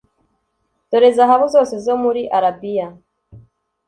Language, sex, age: Kinyarwanda, female, 19-29